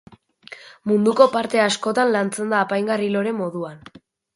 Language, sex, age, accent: Basque, female, under 19, Mendebalekoa (Araba, Bizkaia, Gipuzkoako mendebaleko herri batzuk)